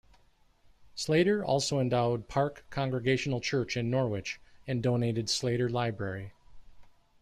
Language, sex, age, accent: English, male, 50-59, United States English